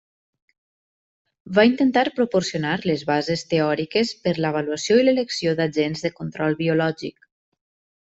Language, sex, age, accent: Catalan, female, 19-29, valencià